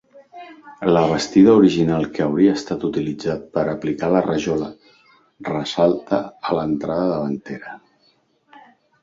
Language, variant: Catalan, Central